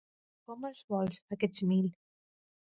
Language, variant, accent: Catalan, Central, central